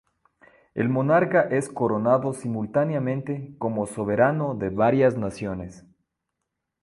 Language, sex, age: Spanish, male, 40-49